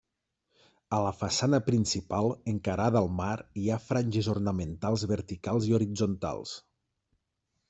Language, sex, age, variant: Catalan, male, 30-39, Nord-Occidental